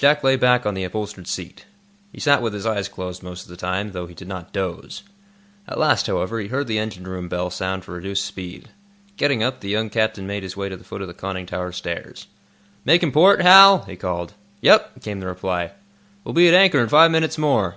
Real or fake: real